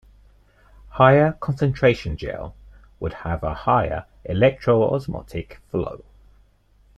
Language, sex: English, male